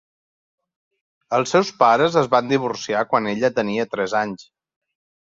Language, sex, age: Catalan, male, 40-49